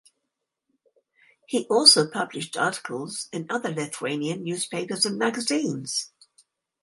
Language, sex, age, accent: English, female, 70-79, England English